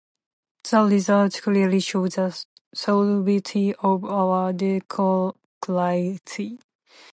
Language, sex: English, female